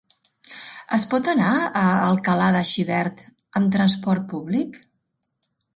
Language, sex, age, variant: Catalan, female, 50-59, Central